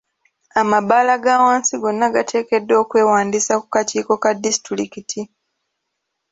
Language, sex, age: Ganda, female, 19-29